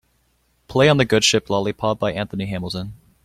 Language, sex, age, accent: English, male, 19-29, United States English